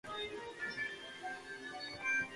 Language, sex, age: Georgian, female, under 19